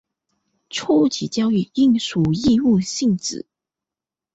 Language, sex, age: Chinese, female, 19-29